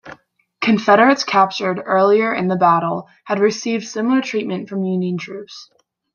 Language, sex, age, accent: English, female, 19-29, United States English